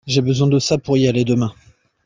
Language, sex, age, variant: French, male, 30-39, Français de métropole